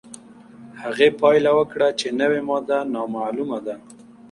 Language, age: Pashto, 19-29